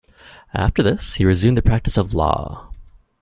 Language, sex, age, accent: English, male, 19-29, Canadian English